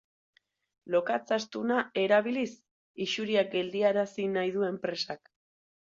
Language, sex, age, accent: Basque, female, 30-39, Erdialdekoa edo Nafarra (Gipuzkoa, Nafarroa)